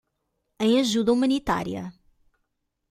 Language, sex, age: Portuguese, female, 30-39